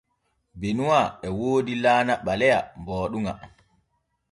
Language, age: Borgu Fulfulde, 30-39